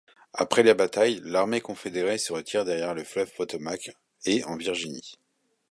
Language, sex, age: French, male, 40-49